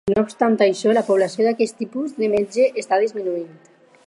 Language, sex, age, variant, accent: Catalan, female, under 19, Alacantí, valencià